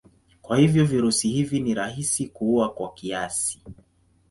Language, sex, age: Swahili, male, 19-29